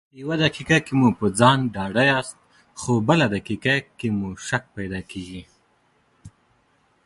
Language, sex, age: Pashto, male, 19-29